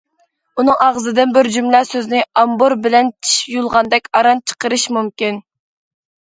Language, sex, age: Uyghur, female, under 19